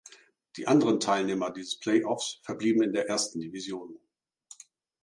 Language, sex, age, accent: German, male, 50-59, Deutschland Deutsch